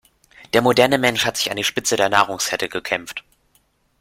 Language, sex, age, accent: German, male, under 19, Deutschland Deutsch